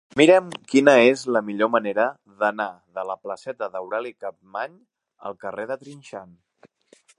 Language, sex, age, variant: Catalan, male, 19-29, Central